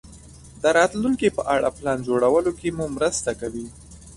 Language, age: Pashto, under 19